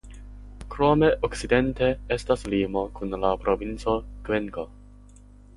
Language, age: Esperanto, under 19